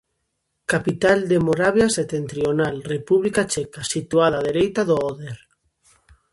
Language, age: Galician, under 19